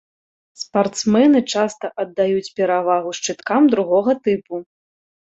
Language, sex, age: Belarusian, female, 30-39